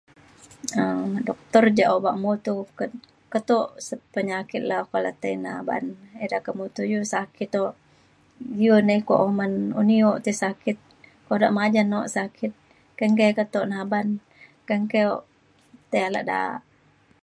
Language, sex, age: Mainstream Kenyah, female, 40-49